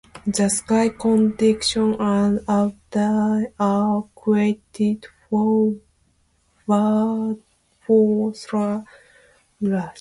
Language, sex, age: English, female, 30-39